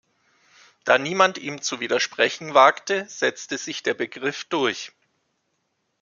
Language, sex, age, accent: German, male, 40-49, Deutschland Deutsch